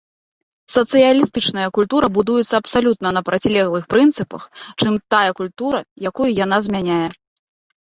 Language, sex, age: Belarusian, female, 30-39